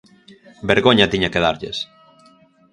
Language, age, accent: Galician, 19-29, Normativo (estándar)